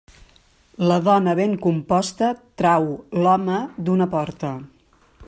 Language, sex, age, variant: Catalan, female, 40-49, Central